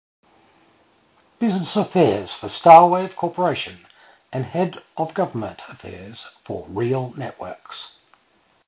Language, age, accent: English, 50-59, Australian English